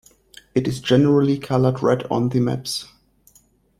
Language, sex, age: English, male, 30-39